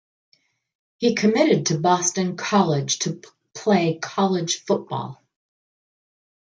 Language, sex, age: English, female, 50-59